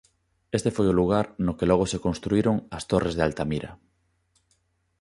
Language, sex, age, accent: Galician, male, 30-39, Normativo (estándar)